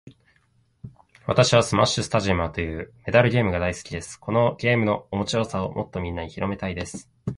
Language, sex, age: Japanese, male, 19-29